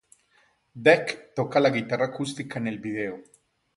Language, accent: Spanish, Andino-Pacífico: Colombia, Perú, Ecuador, oeste de Bolivia y Venezuela andina